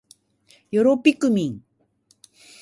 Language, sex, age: Japanese, female, 50-59